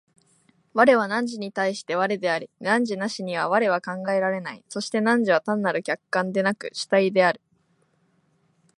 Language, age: Japanese, 19-29